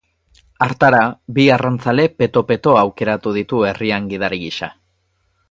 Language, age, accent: Basque, 19-29, Erdialdekoa edo Nafarra (Gipuzkoa, Nafarroa)